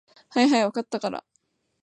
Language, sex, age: Japanese, female, 19-29